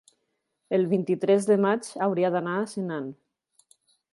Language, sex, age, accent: Catalan, female, 30-39, valencià